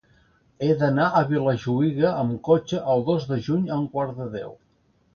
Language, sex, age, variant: Catalan, male, 50-59, Central